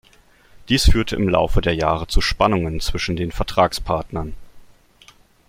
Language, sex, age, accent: German, male, 19-29, Deutschland Deutsch